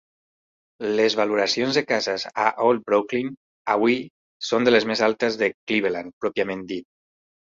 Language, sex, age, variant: Catalan, male, 40-49, Central